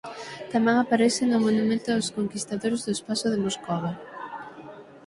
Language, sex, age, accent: Galician, female, 19-29, Atlántico (seseo e gheada); Normativo (estándar)